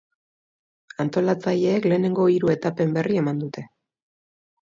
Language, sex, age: Basque, female, 30-39